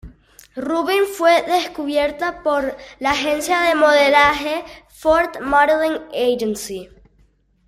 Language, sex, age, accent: Spanish, male, 30-39, Caribe: Cuba, Venezuela, Puerto Rico, República Dominicana, Panamá, Colombia caribeña, México caribeño, Costa del golfo de México